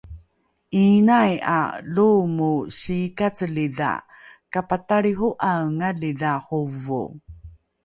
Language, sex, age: Rukai, female, 40-49